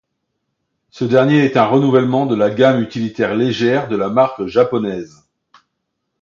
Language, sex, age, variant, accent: French, male, 60-69, Français de métropole, Parisien